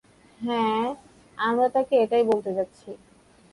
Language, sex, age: Bengali, female, 19-29